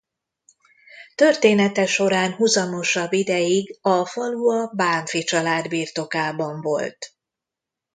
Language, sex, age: Hungarian, female, 50-59